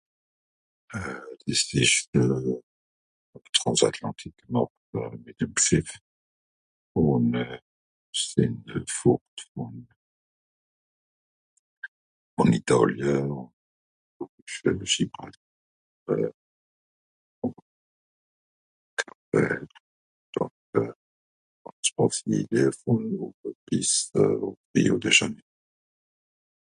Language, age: Swiss German, 70-79